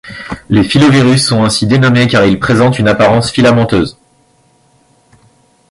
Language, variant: French, Français de métropole